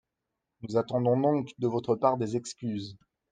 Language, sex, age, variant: French, male, 30-39, Français de métropole